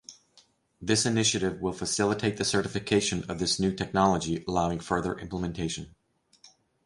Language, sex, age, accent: English, male, 50-59, United States English